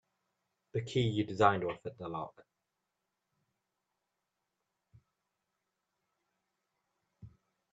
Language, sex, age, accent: English, male, under 19, England English